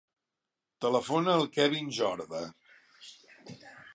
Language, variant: Catalan, Central